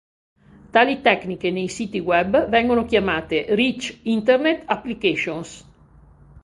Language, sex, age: Italian, female, 60-69